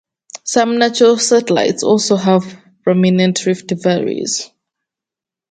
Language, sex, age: English, female, 19-29